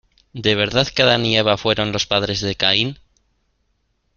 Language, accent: Spanish, España: Norte peninsular (Asturias, Castilla y León, Cantabria, País Vasco, Navarra, Aragón, La Rioja, Guadalajara, Cuenca)